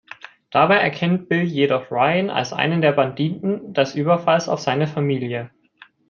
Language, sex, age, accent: German, male, 19-29, Deutschland Deutsch